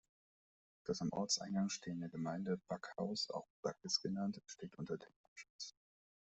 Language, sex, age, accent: German, male, 30-39, Deutschland Deutsch